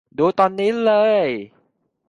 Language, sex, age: Thai, male, 19-29